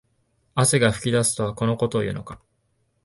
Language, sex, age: Japanese, male, 19-29